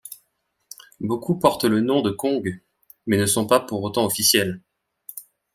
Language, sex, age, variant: French, male, 19-29, Français de métropole